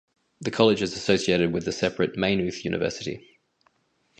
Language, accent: English, Australian English